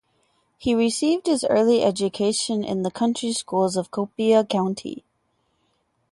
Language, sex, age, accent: English, female, 19-29, United States English